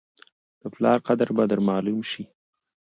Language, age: Pashto, 19-29